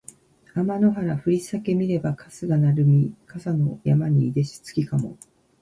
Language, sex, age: Japanese, female, 60-69